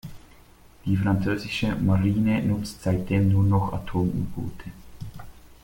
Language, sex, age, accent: German, male, 30-39, Schweizerdeutsch